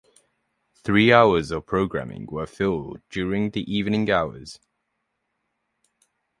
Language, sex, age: English, male, 19-29